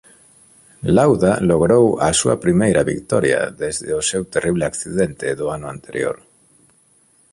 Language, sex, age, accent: Galician, male, 40-49, Neofalante